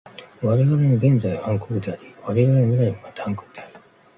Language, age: Japanese, 50-59